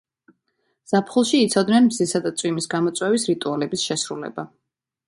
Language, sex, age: Georgian, female, 30-39